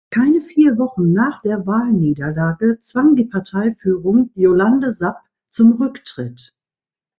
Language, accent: German, Deutschland Deutsch